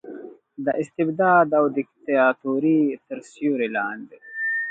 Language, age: Pashto, 30-39